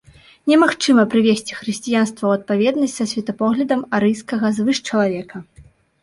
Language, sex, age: Belarusian, female, 19-29